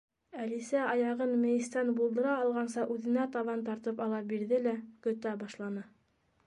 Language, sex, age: Bashkir, female, 30-39